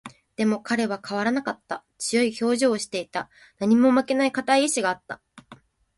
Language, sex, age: Japanese, female, 19-29